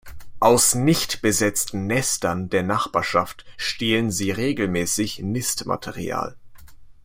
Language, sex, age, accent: German, male, 19-29, Deutschland Deutsch